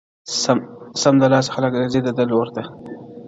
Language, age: Pashto, 19-29